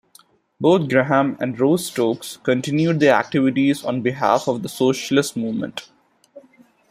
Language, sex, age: English, male, 19-29